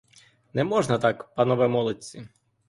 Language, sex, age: Ukrainian, male, 19-29